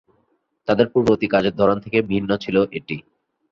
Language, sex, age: Bengali, male, 19-29